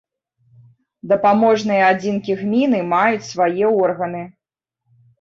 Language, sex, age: Belarusian, female, 30-39